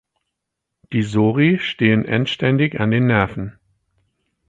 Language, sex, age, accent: German, male, 40-49, Deutschland Deutsch